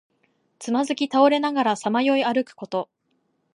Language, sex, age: Japanese, female, 19-29